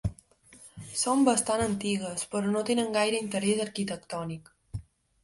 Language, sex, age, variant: Catalan, female, under 19, Balear